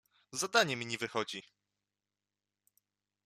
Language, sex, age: Polish, male, 19-29